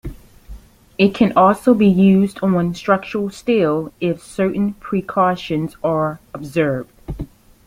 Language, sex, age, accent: English, female, 30-39, United States English